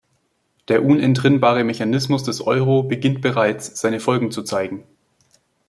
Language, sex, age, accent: German, male, 19-29, Deutschland Deutsch